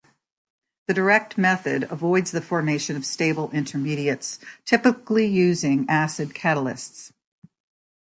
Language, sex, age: English, female, 60-69